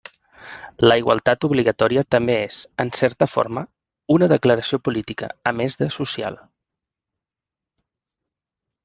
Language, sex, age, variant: Catalan, male, 30-39, Central